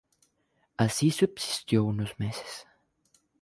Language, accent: Spanish, Caribe: Cuba, Venezuela, Puerto Rico, República Dominicana, Panamá, Colombia caribeña, México caribeño, Costa del golfo de México